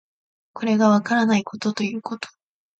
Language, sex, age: Japanese, female, under 19